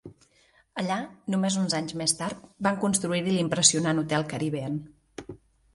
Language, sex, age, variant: Catalan, female, 30-39, Central